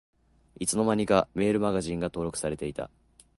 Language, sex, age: Japanese, male, under 19